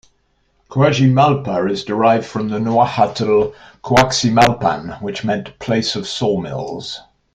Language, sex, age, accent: English, male, 60-69, England English